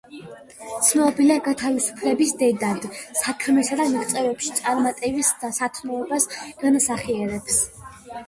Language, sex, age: Georgian, female, under 19